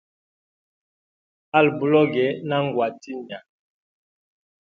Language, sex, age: Hemba, male, 40-49